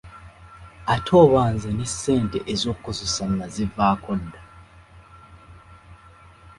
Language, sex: Ganda, male